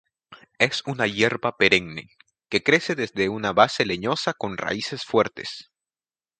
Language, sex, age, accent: Spanish, male, under 19, Andino-Pacífico: Colombia, Perú, Ecuador, oeste de Bolivia y Venezuela andina